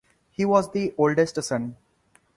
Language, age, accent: English, 19-29, India and South Asia (India, Pakistan, Sri Lanka)